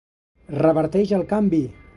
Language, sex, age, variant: Catalan, male, 50-59, Central